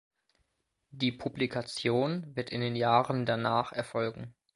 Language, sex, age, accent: German, male, 30-39, Deutschland Deutsch